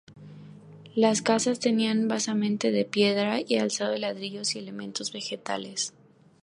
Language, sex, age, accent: Spanish, female, 19-29, México